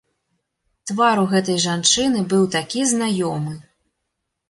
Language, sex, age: Belarusian, female, 30-39